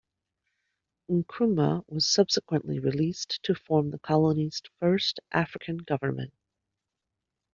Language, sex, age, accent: English, female, 50-59, United States English